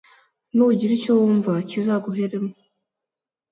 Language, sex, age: Kinyarwanda, female, 19-29